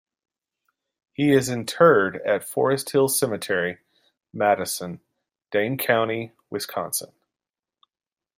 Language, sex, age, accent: English, male, 40-49, United States English